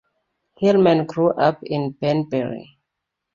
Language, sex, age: English, female, 40-49